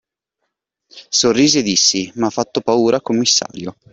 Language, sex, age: Italian, male, 19-29